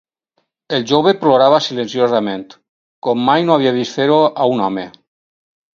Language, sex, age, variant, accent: Catalan, male, 50-59, Valencià meridional, valencià